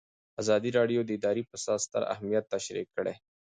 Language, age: Pashto, 40-49